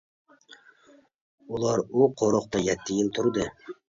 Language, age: Uyghur, 30-39